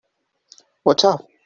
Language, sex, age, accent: English, male, 19-29, India and South Asia (India, Pakistan, Sri Lanka)